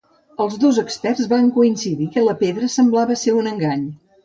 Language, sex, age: Catalan, female, 70-79